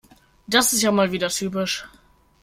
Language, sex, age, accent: German, male, under 19, Deutschland Deutsch